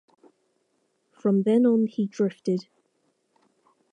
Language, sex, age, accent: English, female, 19-29, England English